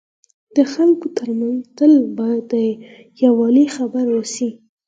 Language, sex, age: Pashto, female, under 19